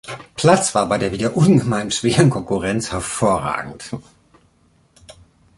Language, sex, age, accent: German, male, 50-59, Deutschland Deutsch